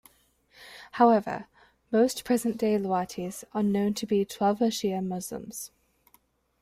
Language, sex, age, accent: English, female, 19-29, England English